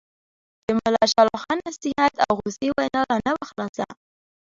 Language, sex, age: Pashto, female, under 19